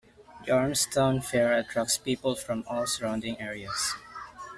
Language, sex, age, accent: English, male, under 19, Filipino